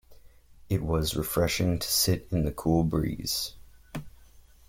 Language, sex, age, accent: English, male, 19-29, United States English